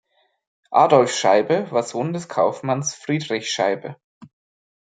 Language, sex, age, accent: German, male, 19-29, Deutschland Deutsch